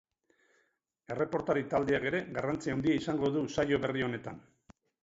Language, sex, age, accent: Basque, male, 50-59, Mendebalekoa (Araba, Bizkaia, Gipuzkoako mendebaleko herri batzuk)